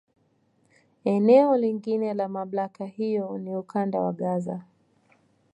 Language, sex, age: Swahili, female, 19-29